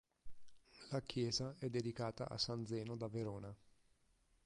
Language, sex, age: Italian, male, 30-39